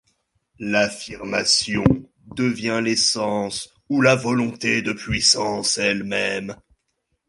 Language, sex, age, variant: French, male, 19-29, Français de métropole